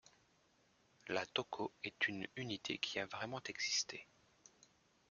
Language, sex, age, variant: French, male, 30-39, Français de métropole